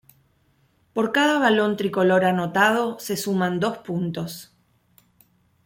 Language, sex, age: Spanish, female, 40-49